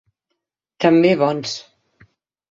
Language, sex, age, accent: Catalan, female, 50-59, balear; central